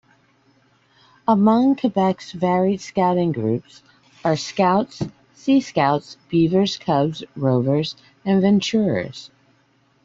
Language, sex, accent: English, female, United States English